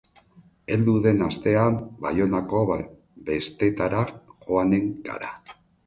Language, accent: Basque, Mendebalekoa (Araba, Bizkaia, Gipuzkoako mendebaleko herri batzuk)